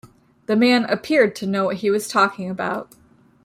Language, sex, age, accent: English, female, 30-39, United States English